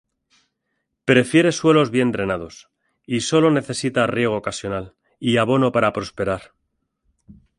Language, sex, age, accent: Spanish, male, 40-49, España: Centro-Sur peninsular (Madrid, Toledo, Castilla-La Mancha)